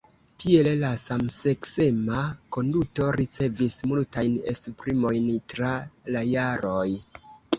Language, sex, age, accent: Esperanto, male, 19-29, Internacia